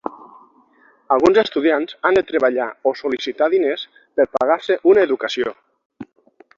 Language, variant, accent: Catalan, Nord-Occidental, nord-occidental; Lleida